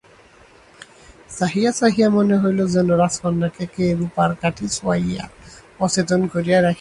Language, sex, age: Bengali, male, 19-29